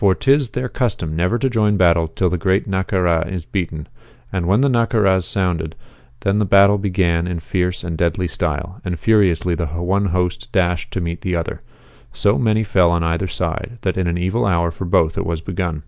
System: none